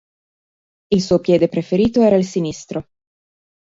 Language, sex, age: Italian, female, 30-39